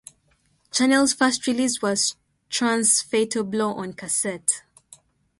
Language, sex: English, female